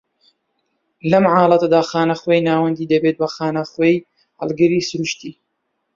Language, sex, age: Central Kurdish, male, 19-29